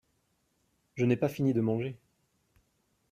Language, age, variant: French, 30-39, Français de métropole